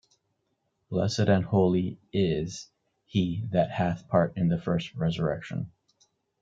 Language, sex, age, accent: English, male, 40-49, United States English